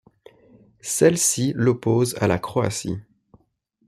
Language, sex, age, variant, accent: French, male, 19-29, Français d'Europe, Français de Belgique